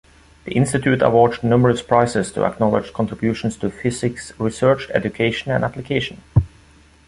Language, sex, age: English, male, 30-39